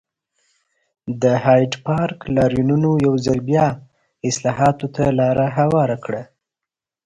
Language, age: Pashto, 30-39